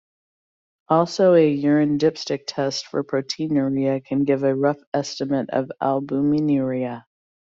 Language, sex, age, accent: English, female, 50-59, United States English